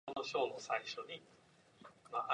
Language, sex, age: English, male, under 19